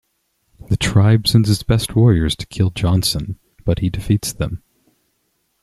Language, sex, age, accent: English, male, 19-29, United States English